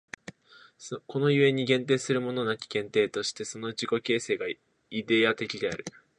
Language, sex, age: Japanese, male, 19-29